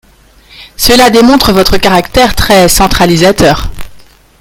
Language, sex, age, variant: French, male, 30-39, Français de métropole